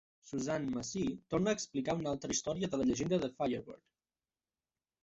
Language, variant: Catalan, Central